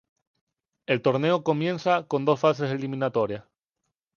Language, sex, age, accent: Spanish, male, 19-29, España: Islas Canarias